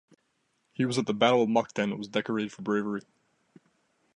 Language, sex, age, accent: English, male, 19-29, United States English